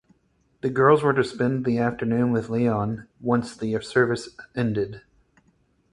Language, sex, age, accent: English, male, 30-39, United States English